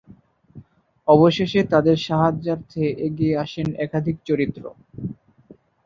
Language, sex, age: Bengali, male, 19-29